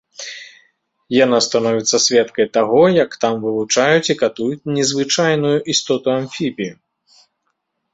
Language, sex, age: Belarusian, male, 30-39